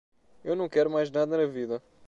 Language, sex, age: Portuguese, male, 19-29